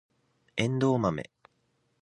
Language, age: Japanese, 19-29